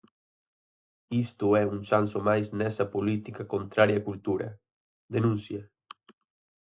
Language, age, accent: Galician, 19-29, Atlántico (seseo e gheada)